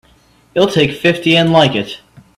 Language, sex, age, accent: English, male, 19-29, United States English